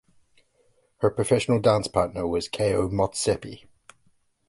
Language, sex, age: English, male, 50-59